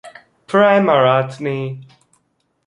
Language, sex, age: English, male, 19-29